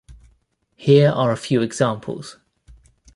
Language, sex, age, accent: English, male, 30-39, England English